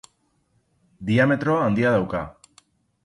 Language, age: Basque, under 19